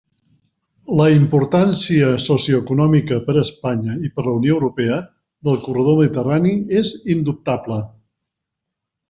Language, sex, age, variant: Catalan, male, 50-59, Central